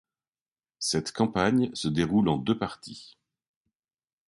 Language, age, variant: French, 50-59, Français de métropole